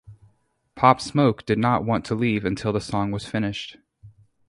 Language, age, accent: English, 30-39, United States English